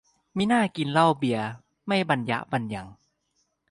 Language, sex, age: Thai, male, 19-29